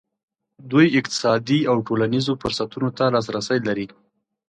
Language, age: Pashto, 19-29